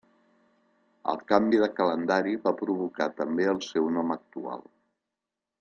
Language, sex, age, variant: Catalan, male, 60-69, Central